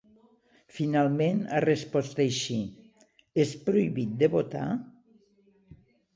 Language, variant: Catalan, Nord-Occidental